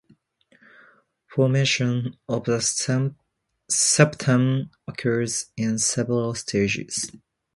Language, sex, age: English, male, 19-29